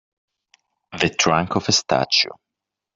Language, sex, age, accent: English, male, 30-39, England English